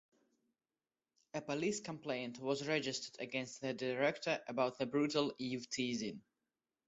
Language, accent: English, Russian; Slavic